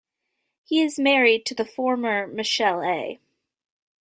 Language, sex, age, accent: English, female, 19-29, United States English